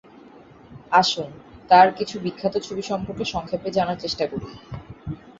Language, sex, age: Bengali, female, 19-29